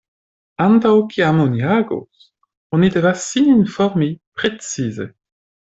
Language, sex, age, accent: Esperanto, male, 19-29, Internacia